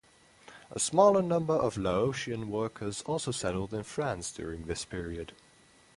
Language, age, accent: English, 19-29, United States English; England English